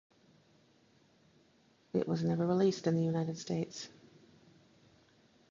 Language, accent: English, Midwestern